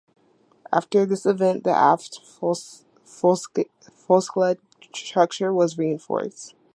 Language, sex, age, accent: English, female, 19-29, United States English